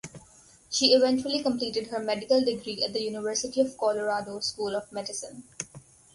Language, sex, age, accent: English, female, under 19, India and South Asia (India, Pakistan, Sri Lanka)